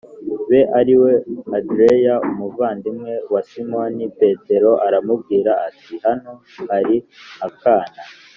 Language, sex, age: Kinyarwanda, male, under 19